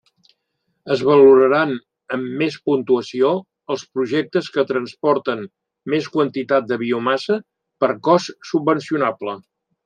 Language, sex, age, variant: Catalan, male, 80-89, Central